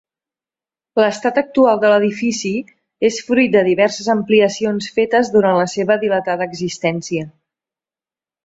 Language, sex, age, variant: Catalan, female, 40-49, Central